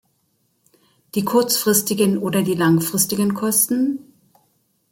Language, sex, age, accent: German, female, 60-69, Deutschland Deutsch